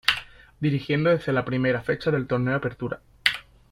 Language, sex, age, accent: Spanish, male, 19-29, España: Sur peninsular (Andalucia, Extremadura, Murcia)